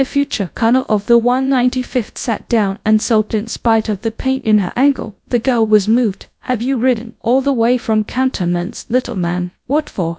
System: TTS, GradTTS